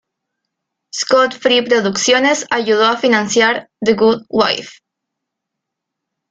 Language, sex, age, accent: Spanish, female, 19-29, Chileno: Chile, Cuyo